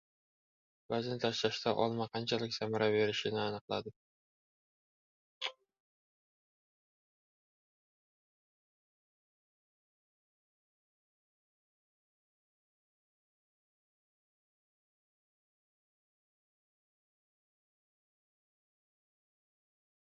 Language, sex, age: Uzbek, male, 19-29